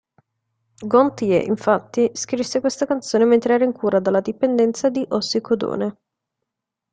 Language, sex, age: Italian, female, 19-29